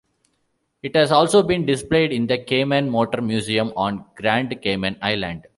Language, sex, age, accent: English, male, 40-49, India and South Asia (India, Pakistan, Sri Lanka)